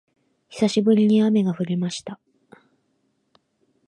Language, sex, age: Japanese, female, 19-29